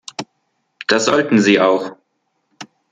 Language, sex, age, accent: German, male, under 19, Deutschland Deutsch